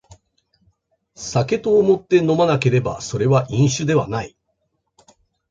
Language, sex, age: Japanese, male, 50-59